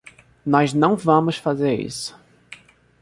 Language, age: Portuguese, under 19